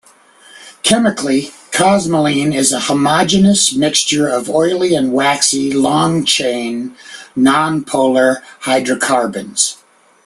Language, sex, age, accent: English, male, 50-59, United States English